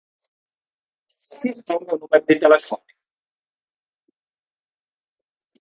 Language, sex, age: Portuguese, male, 19-29